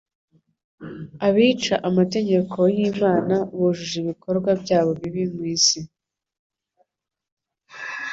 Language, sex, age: Kinyarwanda, female, 19-29